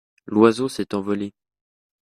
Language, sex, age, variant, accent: French, male, 19-29, Français d'Europe, Français de Suisse